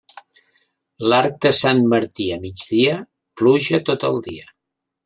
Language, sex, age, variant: Catalan, male, 60-69, Central